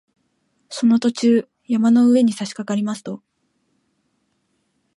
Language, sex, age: Japanese, female, 19-29